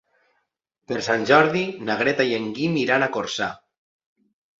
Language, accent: Catalan, valencià